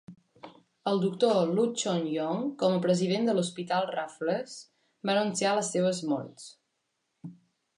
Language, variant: Catalan, Central